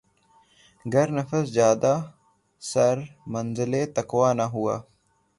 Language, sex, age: Urdu, male, 19-29